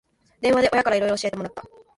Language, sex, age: Japanese, female, under 19